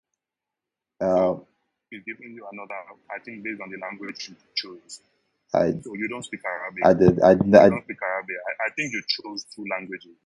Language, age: English, 19-29